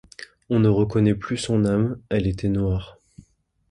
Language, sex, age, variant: French, male, 19-29, Français de métropole